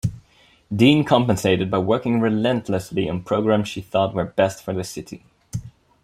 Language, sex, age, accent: English, male, 19-29, Dutch